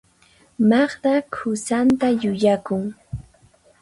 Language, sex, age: Puno Quechua, female, 19-29